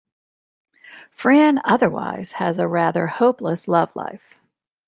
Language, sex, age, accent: English, female, 50-59, United States English